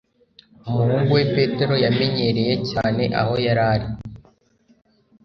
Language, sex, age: Kinyarwanda, male, under 19